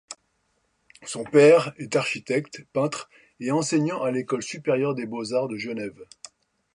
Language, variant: French, Français de métropole